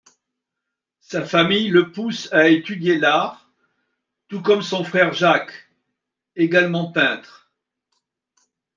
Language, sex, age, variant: French, male, 60-69, Français de métropole